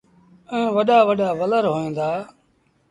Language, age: Sindhi Bhil, 40-49